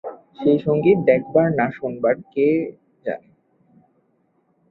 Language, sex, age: Bengali, male, 19-29